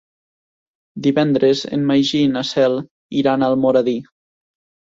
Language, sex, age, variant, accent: Catalan, male, under 19, Nord-Occidental, Tortosí